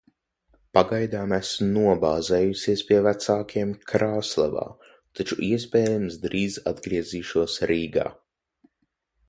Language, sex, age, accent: Latvian, male, under 19, Vidus dialekts